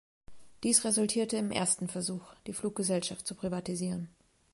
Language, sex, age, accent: German, female, 30-39, Deutschland Deutsch